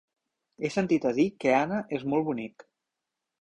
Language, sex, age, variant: Catalan, male, 19-29, Central